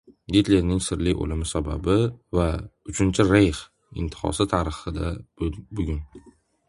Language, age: Uzbek, 19-29